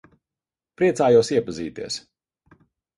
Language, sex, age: Latvian, male, 40-49